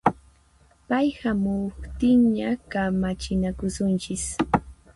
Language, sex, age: Puno Quechua, female, 19-29